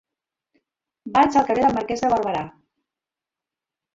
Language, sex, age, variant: Catalan, female, 60-69, Central